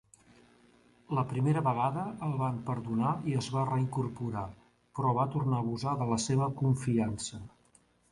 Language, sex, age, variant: Catalan, male, 60-69, Central